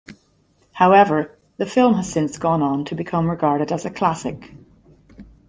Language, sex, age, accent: English, female, 40-49, Irish English